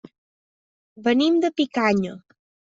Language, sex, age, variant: Catalan, female, 19-29, Central